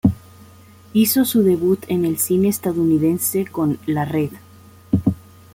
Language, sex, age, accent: Spanish, female, 30-39, México